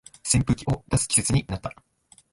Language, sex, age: Japanese, male, 19-29